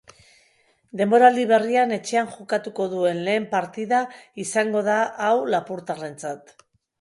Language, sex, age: Basque, female, 50-59